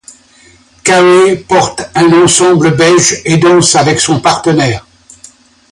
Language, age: French, 70-79